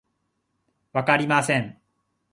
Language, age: Japanese, 19-29